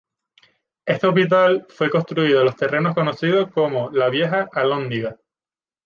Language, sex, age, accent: Spanish, male, 19-29, España: Islas Canarias